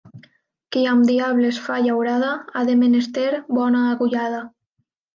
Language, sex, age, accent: Catalan, female, 19-29, valencià